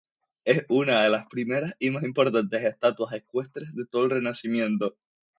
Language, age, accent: Spanish, 19-29, España: Islas Canarias